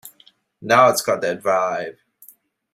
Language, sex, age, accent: English, male, 19-29, Singaporean English